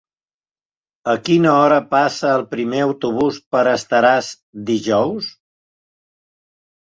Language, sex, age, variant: Catalan, male, 70-79, Central